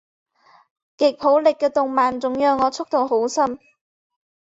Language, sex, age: Chinese, female, 19-29